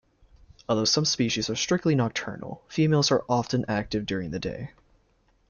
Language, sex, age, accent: English, male, under 19, United States English